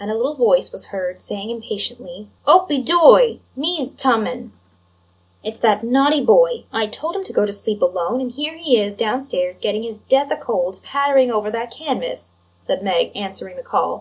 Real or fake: real